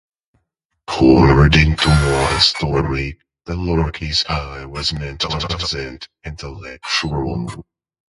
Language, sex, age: English, male, 40-49